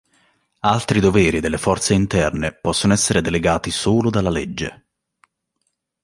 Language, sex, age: Italian, male, 19-29